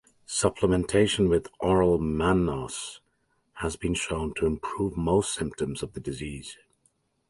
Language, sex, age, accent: English, male, 40-49, United States English